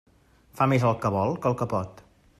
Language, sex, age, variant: Catalan, male, 30-39, Central